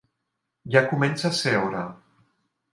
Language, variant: Catalan, Central